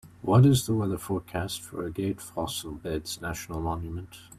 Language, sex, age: English, male, 19-29